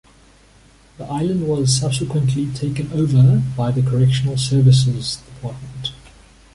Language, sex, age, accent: English, male, 30-39, Southern African (South Africa, Zimbabwe, Namibia)